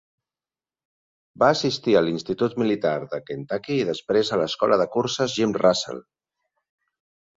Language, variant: Catalan, Central